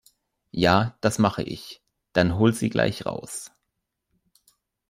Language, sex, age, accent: German, male, 19-29, Deutschland Deutsch